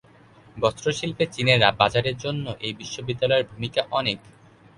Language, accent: Bengali, Bangladeshi